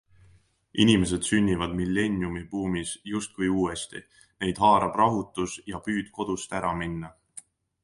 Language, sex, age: Estonian, male, 19-29